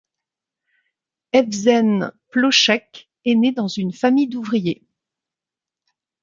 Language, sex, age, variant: French, female, 50-59, Français de métropole